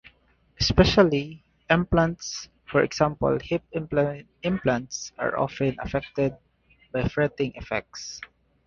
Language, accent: English, United States English